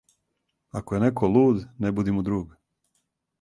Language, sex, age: Serbian, male, 30-39